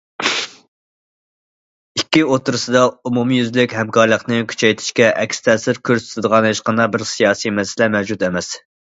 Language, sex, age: Uyghur, male, 30-39